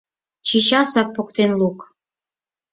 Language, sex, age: Mari, female, 40-49